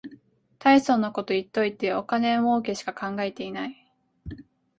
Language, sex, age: Japanese, female, 19-29